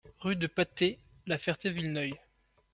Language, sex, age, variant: French, male, 19-29, Français de métropole